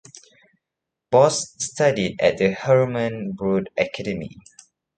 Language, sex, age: English, male, 19-29